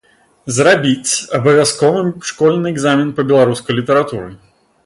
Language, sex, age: Belarusian, male, 19-29